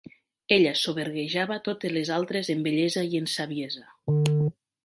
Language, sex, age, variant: Catalan, female, 40-49, Nord-Occidental